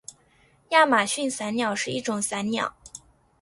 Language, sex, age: Chinese, female, 19-29